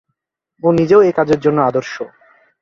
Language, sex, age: Bengali, male, 19-29